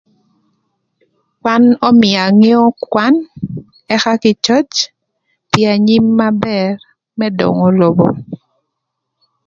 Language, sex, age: Thur, female, 30-39